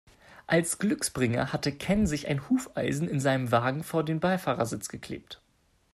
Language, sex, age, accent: German, male, 19-29, Deutschland Deutsch